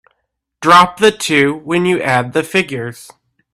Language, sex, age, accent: English, male, 19-29, United States English